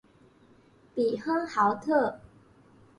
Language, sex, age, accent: Chinese, female, 19-29, 出生地：北京市